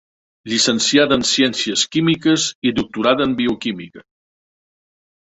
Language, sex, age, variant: Catalan, male, 60-69, Central